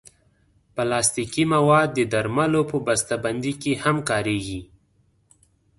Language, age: Pashto, 19-29